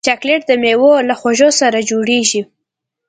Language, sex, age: Pashto, female, under 19